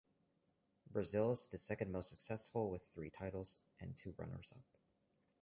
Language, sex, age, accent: English, male, 19-29, United States English